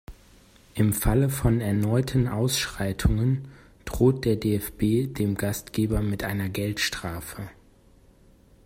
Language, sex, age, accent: German, male, 30-39, Deutschland Deutsch